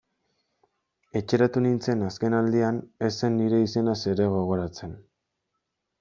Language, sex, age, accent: Basque, male, 19-29, Erdialdekoa edo Nafarra (Gipuzkoa, Nafarroa)